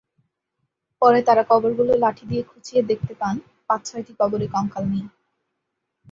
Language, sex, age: Bengali, female, 19-29